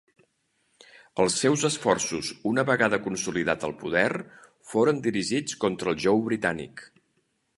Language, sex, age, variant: Catalan, male, 60-69, Central